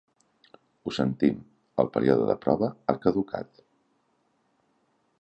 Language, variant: Catalan, Nord-Occidental